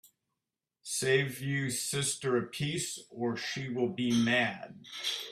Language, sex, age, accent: English, male, 50-59, United States English